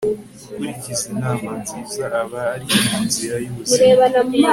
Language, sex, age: Kinyarwanda, male, 19-29